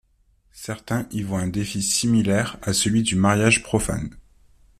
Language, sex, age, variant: French, male, 19-29, Français de métropole